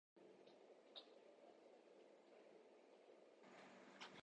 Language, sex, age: Adamawa Fulfulde, female, under 19